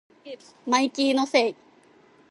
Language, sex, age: Japanese, female, 19-29